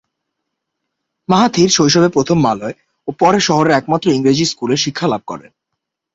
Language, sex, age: Bengali, male, 19-29